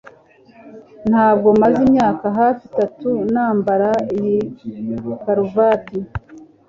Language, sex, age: Kinyarwanda, female, 50-59